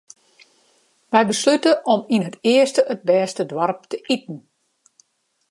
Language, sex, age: Western Frisian, female, 40-49